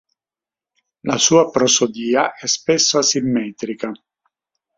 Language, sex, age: Italian, male, 60-69